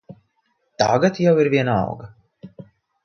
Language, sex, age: Latvian, female, 40-49